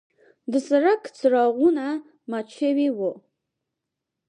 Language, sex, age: Pashto, female, under 19